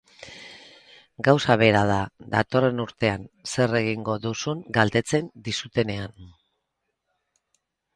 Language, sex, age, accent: Basque, female, 50-59, Mendebalekoa (Araba, Bizkaia, Gipuzkoako mendebaleko herri batzuk)